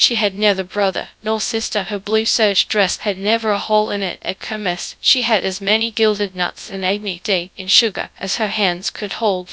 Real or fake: fake